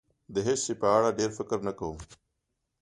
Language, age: Pashto, 40-49